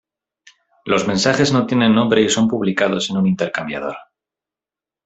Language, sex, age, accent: Spanish, male, 19-29, España: Norte peninsular (Asturias, Castilla y León, Cantabria, País Vasco, Navarra, Aragón, La Rioja, Guadalajara, Cuenca)